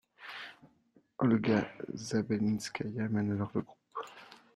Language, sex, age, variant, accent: French, male, 30-39, Français d'Europe, Français de Suisse